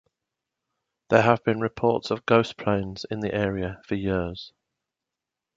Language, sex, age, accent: English, male, 40-49, England English